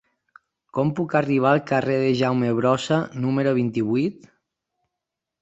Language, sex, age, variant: Catalan, male, 30-39, Nord-Occidental